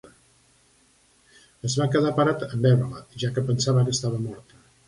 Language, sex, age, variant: Catalan, male, 60-69, Septentrional